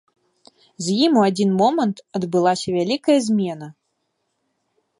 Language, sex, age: Belarusian, female, 19-29